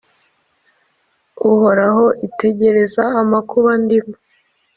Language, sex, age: Kinyarwanda, female, 19-29